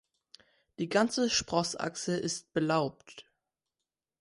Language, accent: German, Deutschland Deutsch